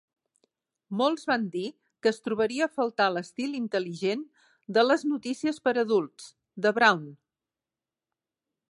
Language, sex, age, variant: Catalan, female, 60-69, Central